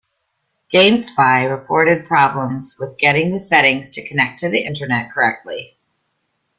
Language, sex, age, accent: English, female, 40-49, United States English